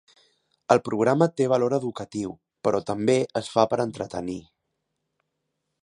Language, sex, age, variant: Catalan, male, 30-39, Central